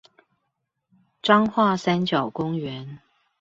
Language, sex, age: Chinese, female, 50-59